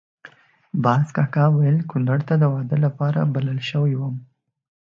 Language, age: Pashto, 19-29